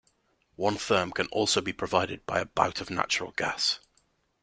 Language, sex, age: English, male, 19-29